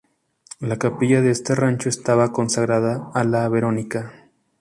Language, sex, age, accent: Spanish, male, 19-29, México